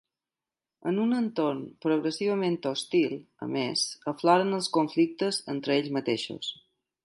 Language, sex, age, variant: Catalan, female, 50-59, Balear